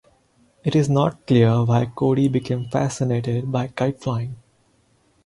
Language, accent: English, India and South Asia (India, Pakistan, Sri Lanka)